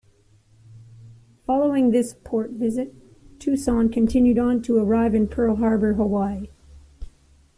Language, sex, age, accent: English, female, 50-59, Canadian English